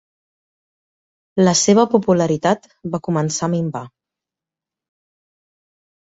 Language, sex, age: Catalan, female, 30-39